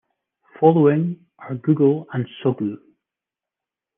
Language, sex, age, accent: English, male, 40-49, Scottish English